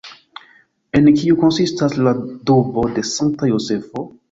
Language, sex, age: Esperanto, male, 19-29